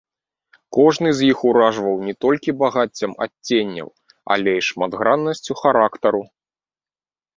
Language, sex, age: Belarusian, male, 30-39